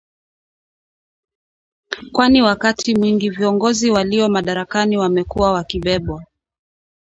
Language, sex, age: Swahili, female, 30-39